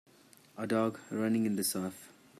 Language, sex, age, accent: English, male, 19-29, India and South Asia (India, Pakistan, Sri Lanka)